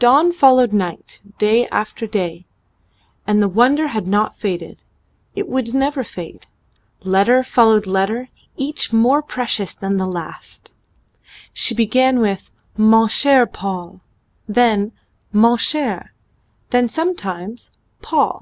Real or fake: real